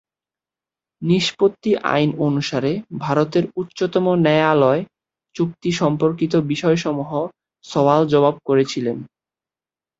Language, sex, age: Bengali, male, 19-29